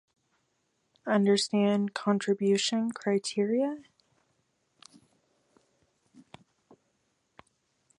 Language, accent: English, United States English